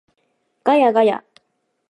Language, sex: Japanese, female